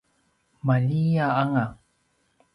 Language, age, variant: Paiwan, 30-39, pinayuanan a kinaikacedasan (東排灣語)